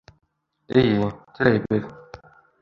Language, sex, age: Bashkir, male, 30-39